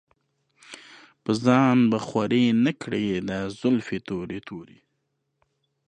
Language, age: Pashto, 19-29